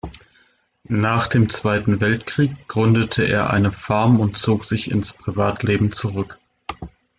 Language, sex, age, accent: German, male, 30-39, Deutschland Deutsch